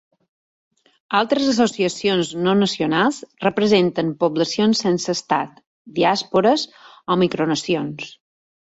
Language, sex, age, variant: Catalan, female, 40-49, Balear